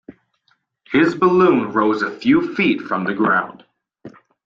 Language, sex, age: English, male, 19-29